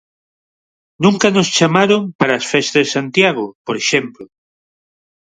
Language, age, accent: Galician, 40-49, Neofalante